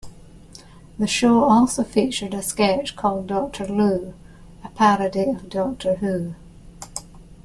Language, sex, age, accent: English, female, 50-59, Scottish English